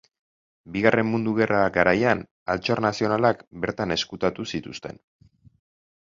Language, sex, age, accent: Basque, male, 30-39, Mendebalekoa (Araba, Bizkaia, Gipuzkoako mendebaleko herri batzuk)